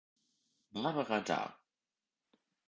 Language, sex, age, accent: German, male, 19-29, Deutschland Deutsch